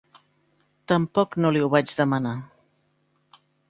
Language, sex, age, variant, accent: Catalan, female, 50-59, Central, central